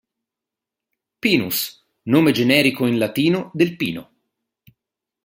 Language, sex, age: Italian, male, 30-39